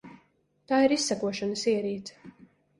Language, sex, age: Latvian, female, 30-39